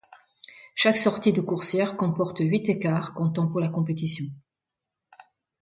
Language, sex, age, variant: French, female, 60-69, Français de métropole